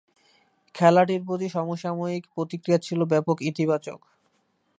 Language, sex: Bengali, male